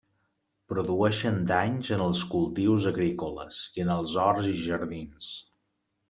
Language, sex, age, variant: Catalan, male, 40-49, Balear